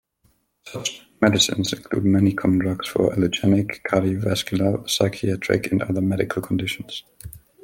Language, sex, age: English, male, 19-29